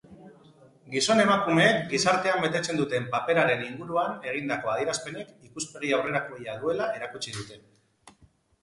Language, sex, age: Basque, female, 50-59